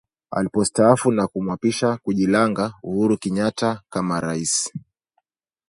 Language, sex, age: Swahili, male, 30-39